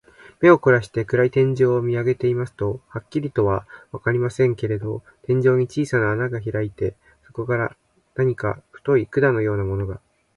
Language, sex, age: Japanese, male, 19-29